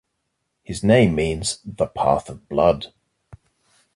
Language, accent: English, England English